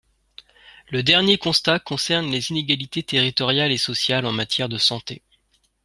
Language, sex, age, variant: French, male, 30-39, Français de métropole